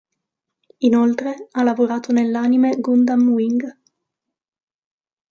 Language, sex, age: Italian, female, 19-29